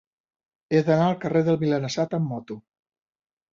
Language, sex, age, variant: Catalan, male, 60-69, Central